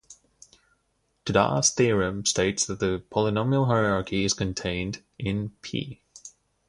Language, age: English, 19-29